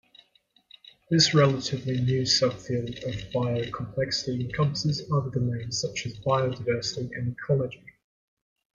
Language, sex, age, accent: English, male, 19-29, Australian English